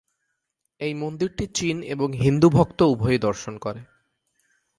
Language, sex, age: Bengali, male, 19-29